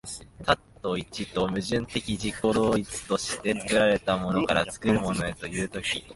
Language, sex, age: Japanese, male, 19-29